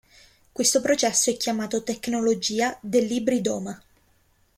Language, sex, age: Italian, female, 19-29